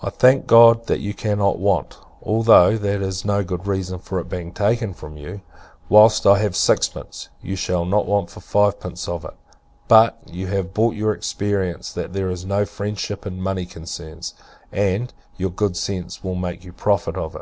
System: none